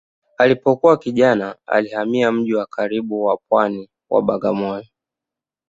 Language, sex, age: Swahili, male, 19-29